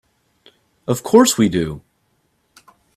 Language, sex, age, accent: English, male, 19-29, United States English